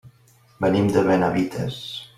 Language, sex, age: Catalan, male, 50-59